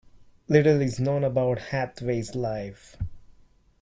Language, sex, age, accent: English, male, 30-39, India and South Asia (India, Pakistan, Sri Lanka)